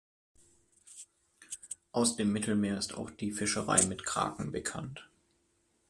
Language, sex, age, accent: German, male, 19-29, Deutschland Deutsch